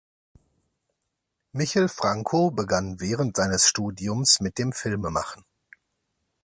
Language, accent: German, Deutschland Deutsch